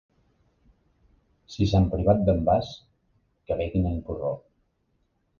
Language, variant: Catalan, Central